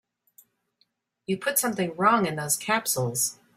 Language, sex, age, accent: English, male, 50-59, United States English